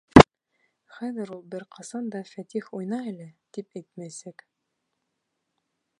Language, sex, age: Bashkir, female, 19-29